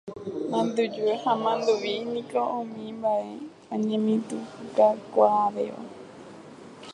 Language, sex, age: Guarani, female, 19-29